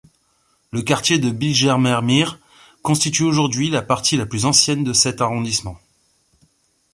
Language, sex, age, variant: French, male, 40-49, Français de métropole